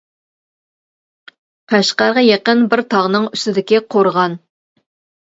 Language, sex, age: Uyghur, female, 40-49